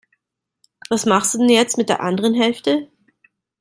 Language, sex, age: German, female, 30-39